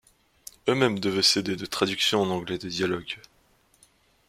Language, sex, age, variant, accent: French, male, 19-29, Français d'Europe, Français de Suisse